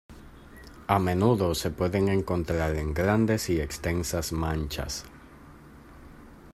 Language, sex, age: Spanish, male, 19-29